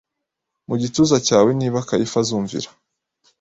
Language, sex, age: Kinyarwanda, male, 30-39